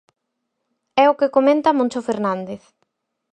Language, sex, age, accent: Galician, female, 30-39, Normativo (estándar)